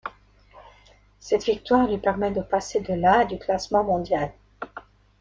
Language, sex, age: French, female, 70-79